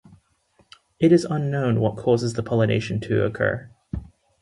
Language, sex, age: English, male, 19-29